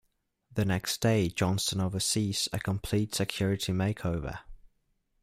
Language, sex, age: English, male, 19-29